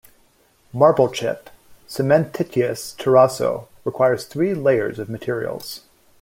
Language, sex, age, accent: English, male, 30-39, United States English